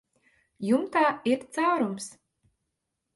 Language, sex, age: Latvian, female, 30-39